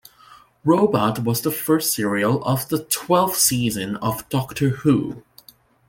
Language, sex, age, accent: English, male, 30-39, Canadian English